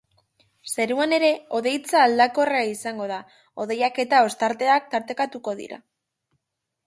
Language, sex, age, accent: Basque, female, under 19, Mendebalekoa (Araba, Bizkaia, Gipuzkoako mendebaleko herri batzuk)